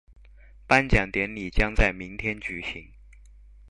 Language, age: Chinese, 19-29